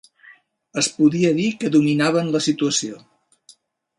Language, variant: Catalan, Central